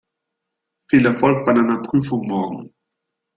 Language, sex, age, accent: German, male, 30-39, Deutschland Deutsch